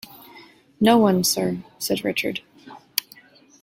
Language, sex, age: English, female, 19-29